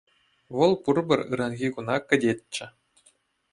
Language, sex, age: Chuvash, male, 19-29